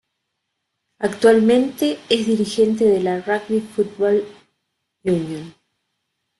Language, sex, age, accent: Spanish, female, 50-59, Rioplatense: Argentina, Uruguay, este de Bolivia, Paraguay